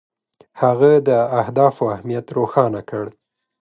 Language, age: Pashto, 30-39